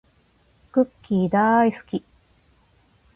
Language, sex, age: Japanese, female, 40-49